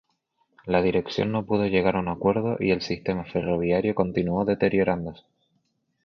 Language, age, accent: Spanish, 19-29, España: Islas Canarias